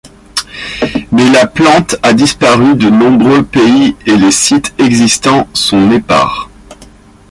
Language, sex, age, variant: French, male, 30-39, Français de métropole